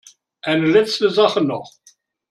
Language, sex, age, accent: German, male, 60-69, Deutschland Deutsch